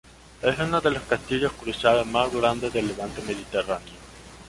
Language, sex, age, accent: Spanish, male, under 19, Andino-Pacífico: Colombia, Perú, Ecuador, oeste de Bolivia y Venezuela andina